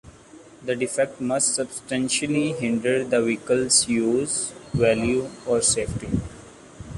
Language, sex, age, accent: English, male, 19-29, India and South Asia (India, Pakistan, Sri Lanka)